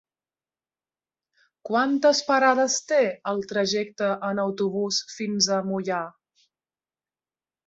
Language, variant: Catalan, Central